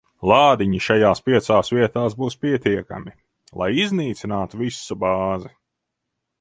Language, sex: Latvian, male